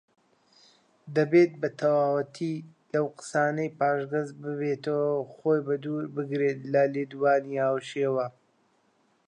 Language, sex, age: Central Kurdish, male, 19-29